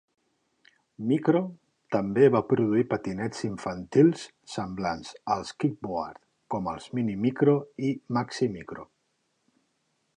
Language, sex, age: Catalan, male, 40-49